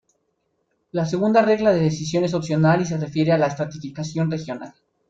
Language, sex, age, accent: Spanish, male, 19-29, México